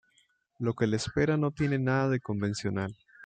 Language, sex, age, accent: Spanish, male, 19-29, México